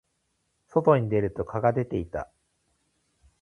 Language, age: Japanese, 30-39